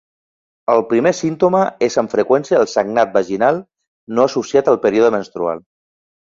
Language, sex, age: Catalan, male, 50-59